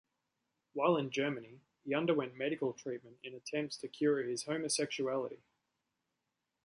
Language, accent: English, Australian English